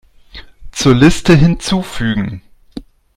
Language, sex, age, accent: German, male, 40-49, Deutschland Deutsch